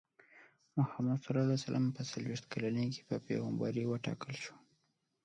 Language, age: Pashto, 19-29